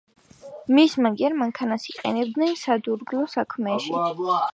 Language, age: Georgian, under 19